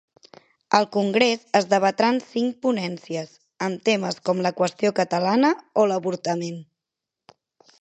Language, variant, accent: Catalan, Central, central